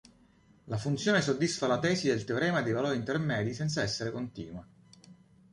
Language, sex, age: Italian, male, 40-49